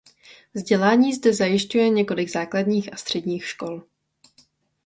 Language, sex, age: Czech, female, 19-29